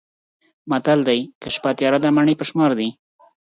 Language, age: Pashto, 30-39